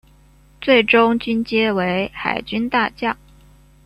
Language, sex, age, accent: Chinese, female, 19-29, 出生地：江西省